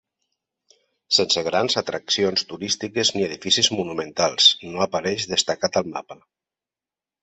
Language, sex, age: Catalan, male, 50-59